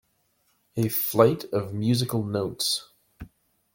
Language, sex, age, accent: English, male, 30-39, Canadian English